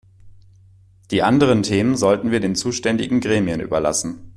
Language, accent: German, Deutschland Deutsch